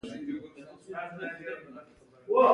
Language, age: Pashto, under 19